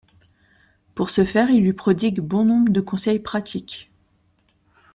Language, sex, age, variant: French, female, 30-39, Français de métropole